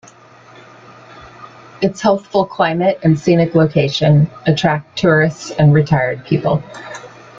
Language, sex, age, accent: English, female, 50-59, United States English